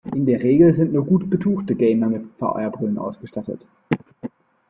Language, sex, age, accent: German, male, 19-29, Deutschland Deutsch